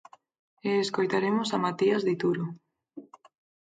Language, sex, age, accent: Galician, female, 19-29, Normativo (estándar)